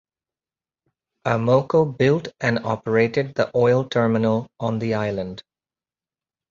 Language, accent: English, England English